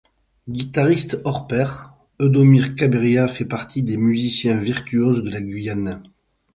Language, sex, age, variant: French, male, 50-59, Français de métropole